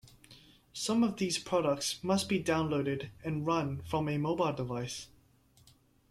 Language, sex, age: English, male, 19-29